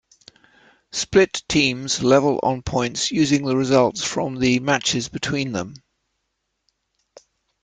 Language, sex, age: English, male, 70-79